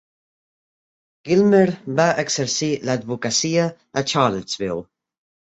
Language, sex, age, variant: Catalan, male, under 19, Central